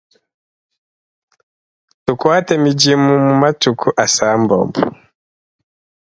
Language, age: Luba-Lulua, 30-39